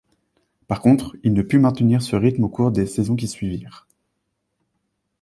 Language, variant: French, Français de métropole